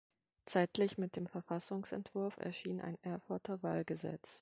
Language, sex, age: German, female, 30-39